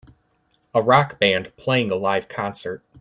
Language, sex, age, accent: English, male, 19-29, United States English